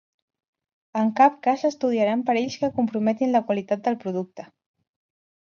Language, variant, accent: Catalan, Central, central